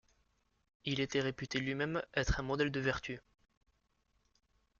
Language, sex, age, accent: French, male, under 19, Français du sud de la France